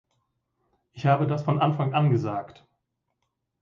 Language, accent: German, Deutschland Deutsch